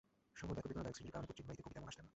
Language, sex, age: Bengali, male, 19-29